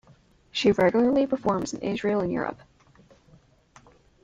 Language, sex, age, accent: English, female, under 19, United States English